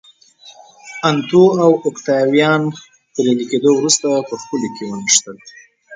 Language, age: Pashto, 19-29